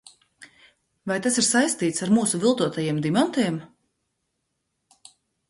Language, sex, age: Latvian, female, 50-59